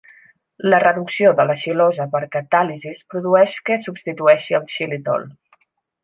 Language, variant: Catalan, Central